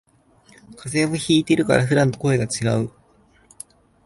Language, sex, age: Japanese, male, 19-29